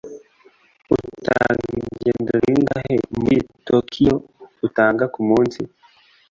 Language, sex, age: Kinyarwanda, male, 19-29